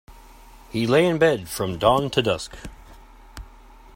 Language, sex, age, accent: English, male, 40-49, United States English